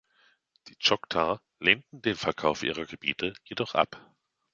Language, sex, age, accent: German, male, 40-49, Deutschland Deutsch